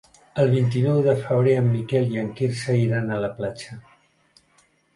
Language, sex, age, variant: Catalan, male, 70-79, Central